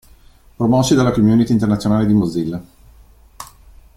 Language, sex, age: Italian, male, 40-49